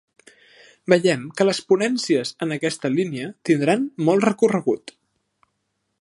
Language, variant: Catalan, Central